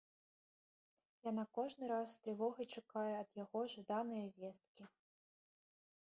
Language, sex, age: Belarusian, female, 19-29